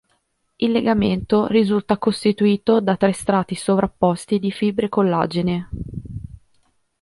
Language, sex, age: Italian, female, 30-39